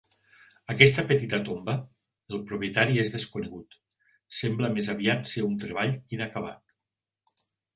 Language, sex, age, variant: Catalan, male, 50-59, Nord-Occidental